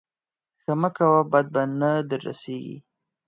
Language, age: Pashto, 19-29